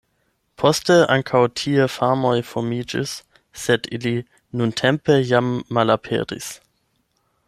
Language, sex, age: Esperanto, male, 19-29